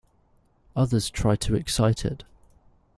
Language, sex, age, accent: English, male, 19-29, England English